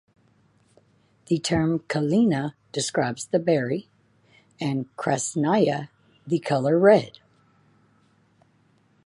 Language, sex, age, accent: English, female, 40-49, United States English